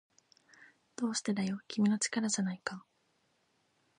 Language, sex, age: Japanese, female, 19-29